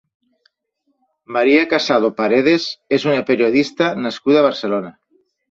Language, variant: Catalan, Septentrional